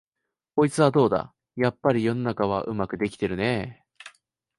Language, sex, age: Japanese, male, 19-29